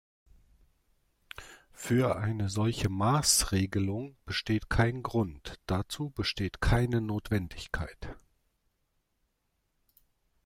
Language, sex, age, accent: German, male, 30-39, Deutschland Deutsch